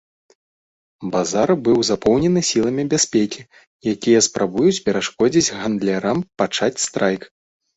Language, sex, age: Belarusian, male, 19-29